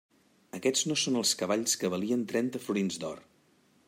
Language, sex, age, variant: Catalan, male, 40-49, Central